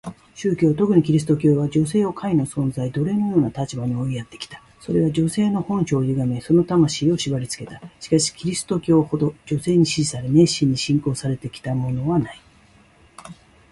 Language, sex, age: Japanese, female, 60-69